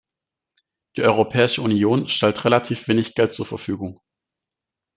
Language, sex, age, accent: German, male, 19-29, Deutschland Deutsch